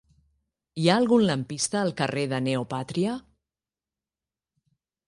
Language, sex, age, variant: Catalan, female, 50-59, Central